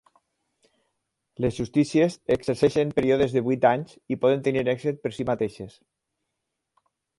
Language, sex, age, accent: Catalan, male, 50-59, valencià